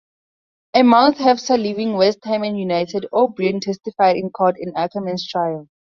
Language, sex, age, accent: English, female, under 19, Southern African (South Africa, Zimbabwe, Namibia)